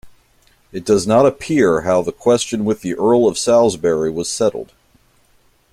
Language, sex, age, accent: English, male, 30-39, United States English